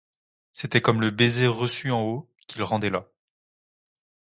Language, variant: French, Français de métropole